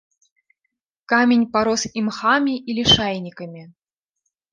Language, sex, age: Belarusian, female, 30-39